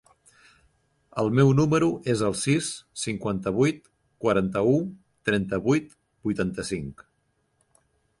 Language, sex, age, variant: Catalan, male, 30-39, Central